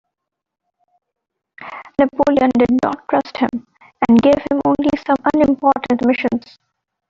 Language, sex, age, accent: English, female, 19-29, India and South Asia (India, Pakistan, Sri Lanka)